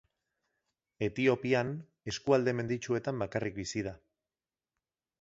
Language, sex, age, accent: Basque, male, 30-39, Mendebalekoa (Araba, Bizkaia, Gipuzkoako mendebaleko herri batzuk)